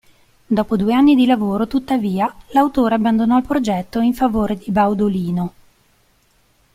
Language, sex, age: Italian, female, 40-49